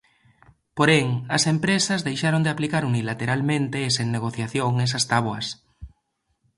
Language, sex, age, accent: Galician, male, 19-29, Normativo (estándar)